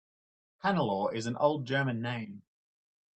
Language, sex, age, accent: English, male, 30-39, Australian English